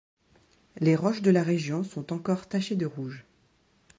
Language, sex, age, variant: French, female, 30-39, Français de métropole